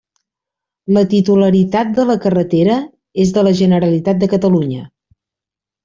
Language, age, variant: Catalan, 40-49, Central